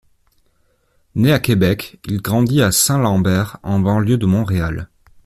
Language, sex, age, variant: French, male, 19-29, Français de métropole